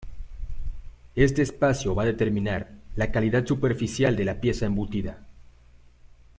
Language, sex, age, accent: Spanish, male, 19-29, México